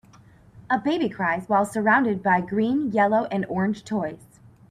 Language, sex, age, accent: English, female, 30-39, United States English